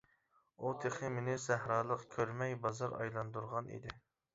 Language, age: Uyghur, 19-29